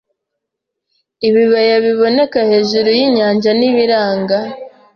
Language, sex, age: Kinyarwanda, female, 19-29